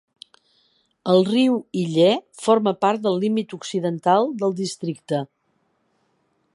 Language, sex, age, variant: Catalan, female, 60-69, Central